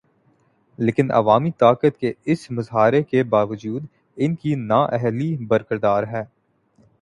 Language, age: Urdu, 19-29